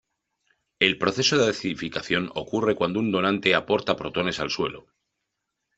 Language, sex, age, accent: Spanish, male, 40-49, España: Centro-Sur peninsular (Madrid, Toledo, Castilla-La Mancha)